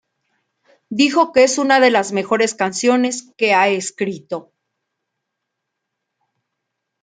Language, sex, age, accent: Spanish, female, 40-49, México